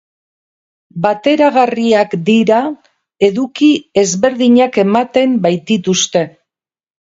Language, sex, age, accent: Basque, female, 60-69, Mendebalekoa (Araba, Bizkaia, Gipuzkoako mendebaleko herri batzuk)